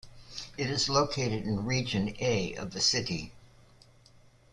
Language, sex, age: English, female, 70-79